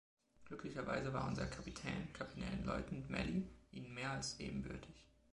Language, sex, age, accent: German, male, 19-29, Deutschland Deutsch